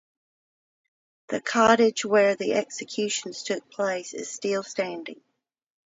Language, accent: English, United States English